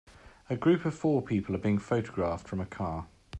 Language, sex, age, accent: English, male, 30-39, England English